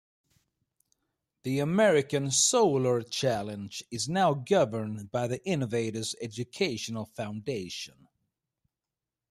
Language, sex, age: English, male, 30-39